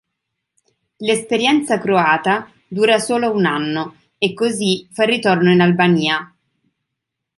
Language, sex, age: Italian, female, 30-39